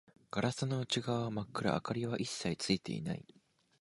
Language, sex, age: Japanese, male, 19-29